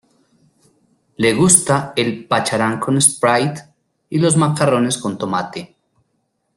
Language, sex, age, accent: Spanish, male, 40-49, Andino-Pacífico: Colombia, Perú, Ecuador, oeste de Bolivia y Venezuela andina